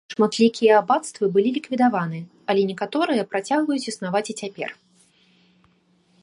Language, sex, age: Belarusian, female, 19-29